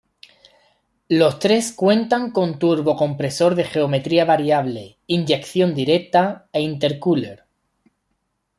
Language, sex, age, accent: Spanish, male, 30-39, España: Sur peninsular (Andalucia, Extremadura, Murcia)